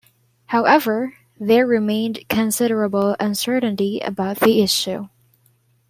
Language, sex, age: English, female, 19-29